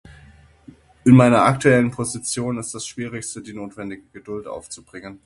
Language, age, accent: German, 30-39, Deutschland Deutsch